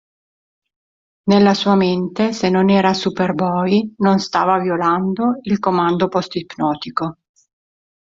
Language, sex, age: Italian, female, 50-59